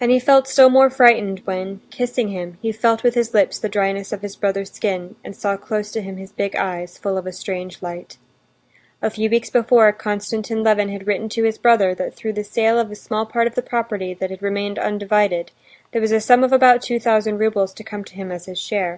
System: none